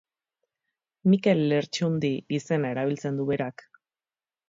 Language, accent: Basque, Erdialdekoa edo Nafarra (Gipuzkoa, Nafarroa)